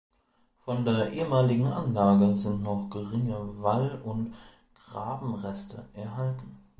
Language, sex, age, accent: German, male, 19-29, Deutschland Deutsch